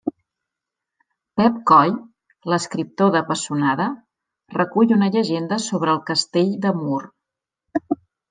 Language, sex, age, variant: Catalan, female, 50-59, Central